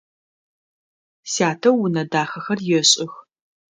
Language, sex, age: Adyghe, female, 30-39